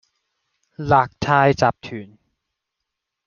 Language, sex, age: Cantonese, male, 19-29